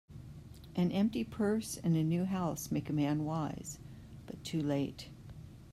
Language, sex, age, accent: English, female, 50-59, United States English